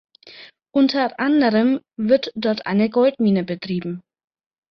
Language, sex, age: German, female, 30-39